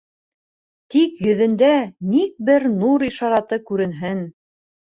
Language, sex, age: Bashkir, female, 30-39